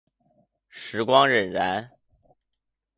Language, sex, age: Chinese, male, 19-29